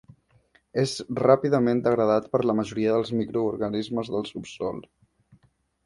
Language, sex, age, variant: Catalan, male, 19-29, Central